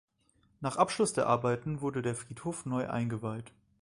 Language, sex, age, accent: German, male, 19-29, Deutschland Deutsch